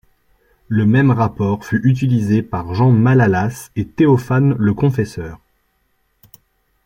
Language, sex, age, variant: French, male, 30-39, Français de métropole